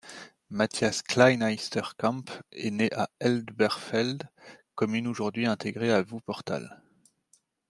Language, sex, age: French, male, 30-39